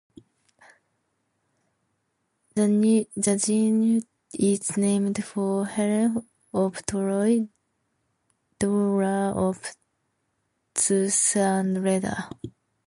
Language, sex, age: English, female, 19-29